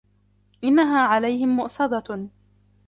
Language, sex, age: Arabic, female, under 19